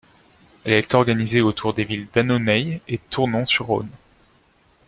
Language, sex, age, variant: French, male, 19-29, Français de métropole